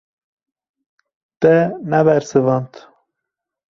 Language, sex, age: Kurdish, male, 30-39